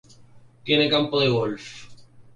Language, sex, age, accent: Spanish, male, 19-29, España: Islas Canarias